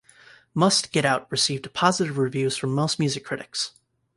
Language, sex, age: English, male, 19-29